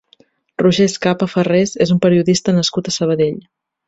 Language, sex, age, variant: Catalan, female, 19-29, Central